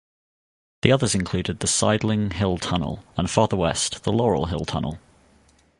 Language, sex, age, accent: English, male, 30-39, England English